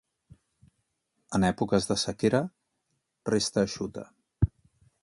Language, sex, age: Catalan, male, 40-49